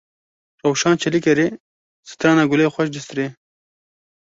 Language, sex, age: Kurdish, male, 19-29